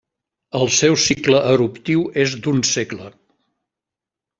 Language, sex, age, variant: Catalan, male, 70-79, Central